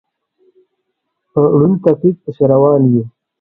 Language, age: Pashto, 40-49